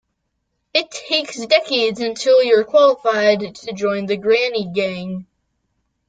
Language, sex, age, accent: English, male, under 19, United States English